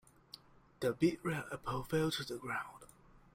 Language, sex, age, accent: English, male, 19-29, Malaysian English